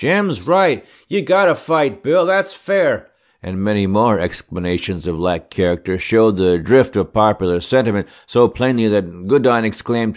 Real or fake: real